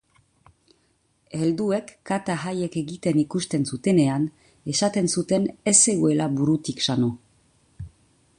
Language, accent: Basque, Nafar-lapurtarra edo Zuberotarra (Lapurdi, Nafarroa Beherea, Zuberoa)